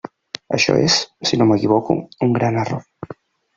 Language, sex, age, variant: Catalan, male, 30-39, Central